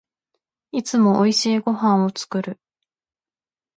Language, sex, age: Japanese, female, 19-29